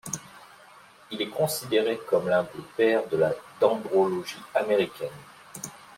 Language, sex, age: French, male, 30-39